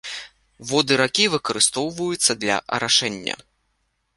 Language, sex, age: Belarusian, male, 30-39